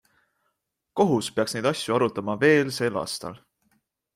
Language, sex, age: Estonian, male, 19-29